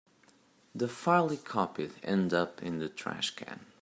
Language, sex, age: English, male, 30-39